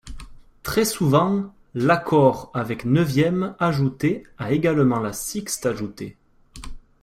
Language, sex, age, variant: French, male, 19-29, Français de métropole